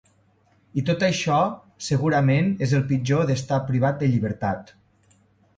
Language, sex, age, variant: Catalan, male, 30-39, Nord-Occidental